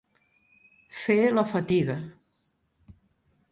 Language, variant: Catalan, Central